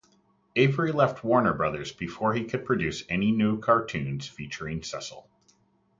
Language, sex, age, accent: English, male, 30-39, United States English